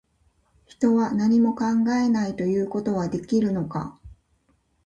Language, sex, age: Japanese, female, 50-59